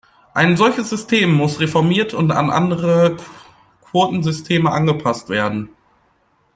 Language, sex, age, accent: German, male, 19-29, Deutschland Deutsch